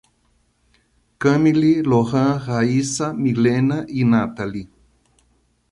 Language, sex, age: Portuguese, male, 60-69